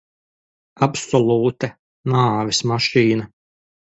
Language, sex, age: Latvian, male, 40-49